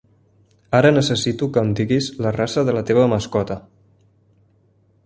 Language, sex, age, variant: Catalan, male, 19-29, Central